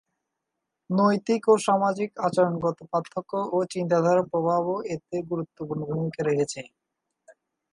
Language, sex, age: Bengali, male, 19-29